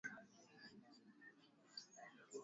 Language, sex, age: Swahili, male, 19-29